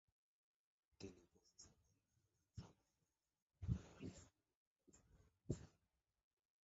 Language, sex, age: Bengali, male, 19-29